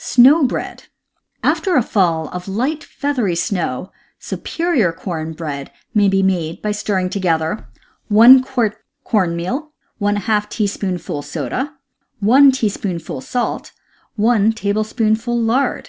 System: none